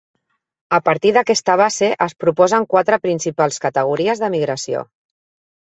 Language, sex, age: Catalan, female, 40-49